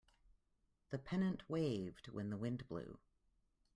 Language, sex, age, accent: English, female, 40-49, United States English